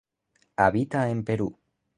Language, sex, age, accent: Spanish, male, 19-29, España: Centro-Sur peninsular (Madrid, Toledo, Castilla-La Mancha)